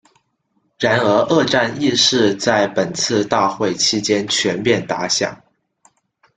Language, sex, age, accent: Chinese, male, under 19, 出生地：广东省